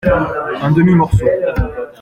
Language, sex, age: French, male, 19-29